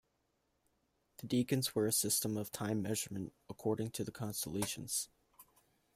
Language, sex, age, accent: English, male, 19-29, United States English